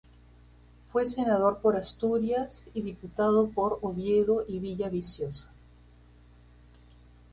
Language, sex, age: Spanish, female, 60-69